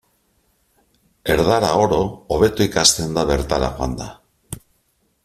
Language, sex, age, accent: Basque, male, 50-59, Mendebalekoa (Araba, Bizkaia, Gipuzkoako mendebaleko herri batzuk)